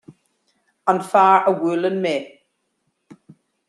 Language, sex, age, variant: Irish, male, 50-59, Gaeilge Uladh